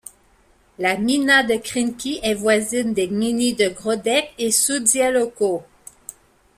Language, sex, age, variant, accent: French, female, 40-49, Français d'Amérique du Nord, Français du Canada